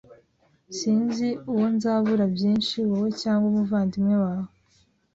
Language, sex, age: Kinyarwanda, female, 19-29